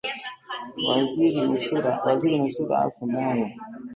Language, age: Swahili, 19-29